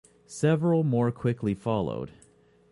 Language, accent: English, Canadian English